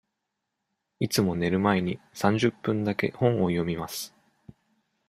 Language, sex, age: Japanese, male, 19-29